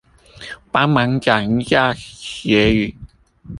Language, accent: Chinese, 出生地：臺北市